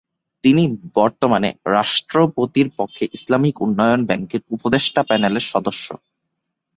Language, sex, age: Bengali, male, 19-29